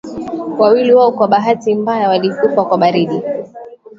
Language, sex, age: Swahili, female, 19-29